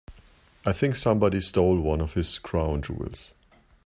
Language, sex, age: English, male, 50-59